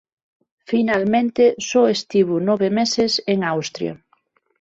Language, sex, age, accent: Galician, female, 30-39, Normativo (estándar); Neofalante